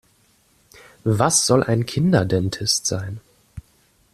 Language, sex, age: German, male, 19-29